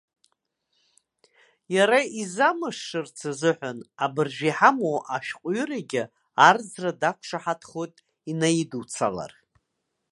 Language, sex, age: Abkhazian, female, 60-69